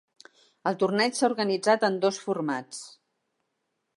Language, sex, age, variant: Catalan, female, 60-69, Central